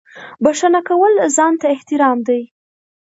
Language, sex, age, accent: Pashto, female, under 19, کندهاری لهجه